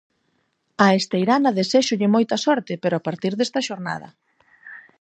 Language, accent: Galician, Normativo (estándar)